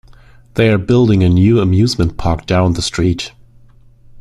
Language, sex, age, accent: English, male, 30-39, England English